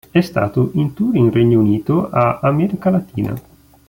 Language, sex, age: Italian, male, 19-29